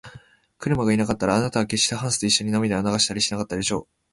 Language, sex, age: Japanese, male, 19-29